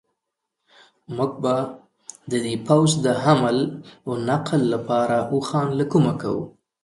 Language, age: Pashto, 30-39